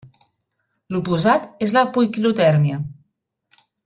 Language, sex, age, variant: Catalan, female, 19-29, Nord-Occidental